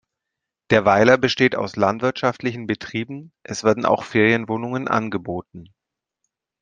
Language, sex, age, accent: German, male, 30-39, Deutschland Deutsch